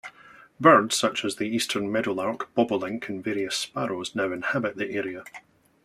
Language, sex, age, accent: English, male, 40-49, Scottish English